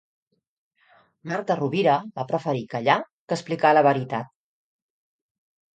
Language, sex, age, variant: Catalan, female, 50-59, Central